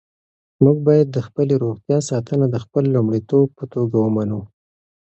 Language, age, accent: Pashto, 30-39, پکتیا ولایت، احمدزی